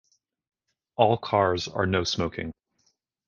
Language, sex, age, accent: English, male, 30-39, United States English